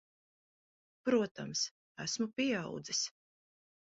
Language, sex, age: Latvian, female, 40-49